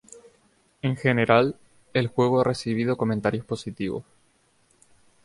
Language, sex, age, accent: Spanish, male, 19-29, España: Islas Canarias